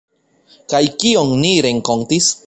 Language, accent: Esperanto, Internacia